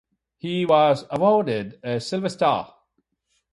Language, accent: English, India and South Asia (India, Pakistan, Sri Lanka)